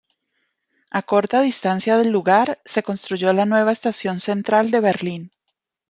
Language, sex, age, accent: Spanish, female, 40-49, Andino-Pacífico: Colombia, Perú, Ecuador, oeste de Bolivia y Venezuela andina